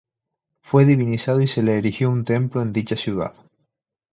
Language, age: Spanish, 19-29